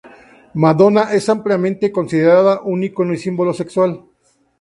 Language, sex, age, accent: Spanish, male, 50-59, México